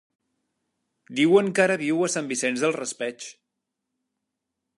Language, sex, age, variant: Catalan, male, 40-49, Central